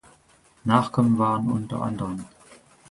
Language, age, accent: German, 19-29, Deutschland Deutsch